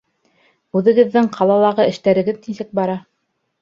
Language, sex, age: Bashkir, female, 30-39